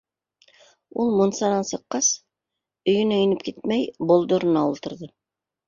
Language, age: Bashkir, 60-69